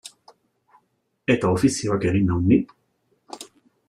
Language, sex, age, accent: Basque, male, 40-49, Mendebalekoa (Araba, Bizkaia, Gipuzkoako mendebaleko herri batzuk)